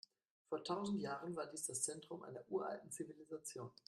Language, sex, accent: German, male, Deutschland Deutsch